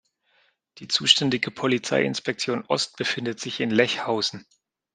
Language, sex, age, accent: German, male, 30-39, Deutschland Deutsch